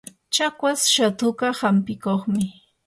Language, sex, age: Yanahuanca Pasco Quechua, female, 30-39